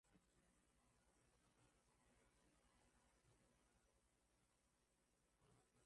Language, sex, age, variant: Swahili, male, 30-39, Kiswahili Sanifu (EA)